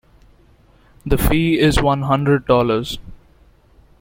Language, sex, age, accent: English, male, 19-29, India and South Asia (India, Pakistan, Sri Lanka)